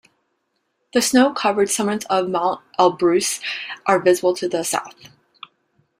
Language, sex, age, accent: English, female, 19-29, United States English